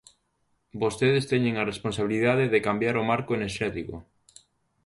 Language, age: Galician, 19-29